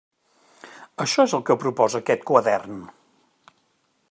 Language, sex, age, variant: Catalan, male, 50-59, Central